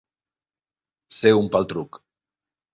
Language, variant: Catalan, Central